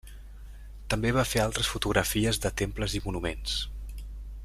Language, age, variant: Catalan, 19-29, Central